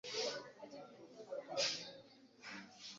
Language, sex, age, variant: Swahili, male, 30-39, Kiswahili cha Bara ya Kenya